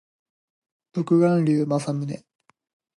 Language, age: Japanese, 19-29